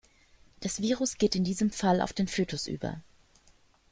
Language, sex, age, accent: German, female, 30-39, Deutschland Deutsch